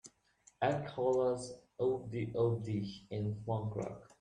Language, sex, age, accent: English, male, 19-29, India and South Asia (India, Pakistan, Sri Lanka)